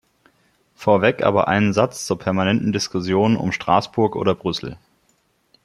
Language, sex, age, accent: German, male, 30-39, Deutschland Deutsch